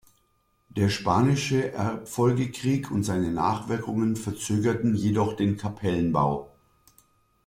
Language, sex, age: German, male, 50-59